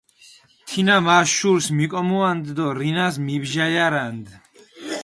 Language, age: Mingrelian, 19-29